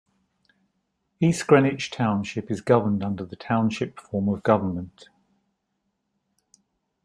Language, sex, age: English, male, 60-69